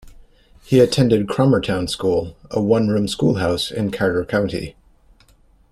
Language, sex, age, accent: English, male, 40-49, United States English